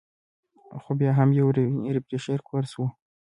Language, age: Pashto, 19-29